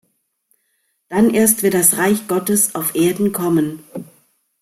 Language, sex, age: German, female, 50-59